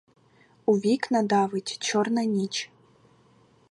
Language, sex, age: Ukrainian, female, 19-29